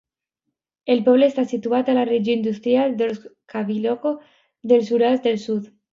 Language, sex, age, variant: Catalan, female, under 19, Alacantí